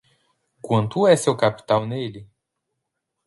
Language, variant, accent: Portuguese, Portuguese (Brasil), Paulista